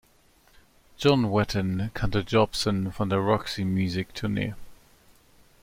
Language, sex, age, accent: German, male, 30-39, Deutschland Deutsch